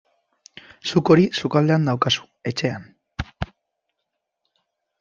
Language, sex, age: Basque, male, 19-29